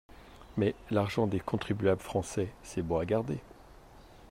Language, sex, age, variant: French, male, 50-59, Français de métropole